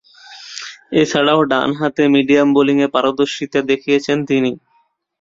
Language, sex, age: Bengali, male, 19-29